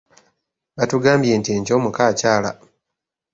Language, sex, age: Ganda, male, 19-29